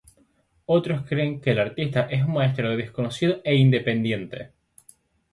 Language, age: Spanish, 19-29